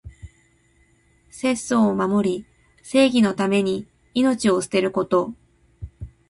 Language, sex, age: Japanese, female, 30-39